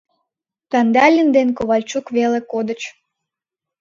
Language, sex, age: Mari, female, under 19